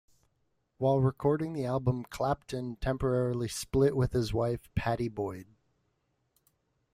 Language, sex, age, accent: English, male, under 19, United States English